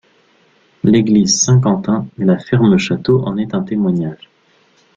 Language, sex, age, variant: French, male, 19-29, Français de métropole